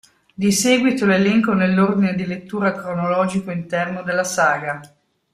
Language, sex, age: Italian, female, 50-59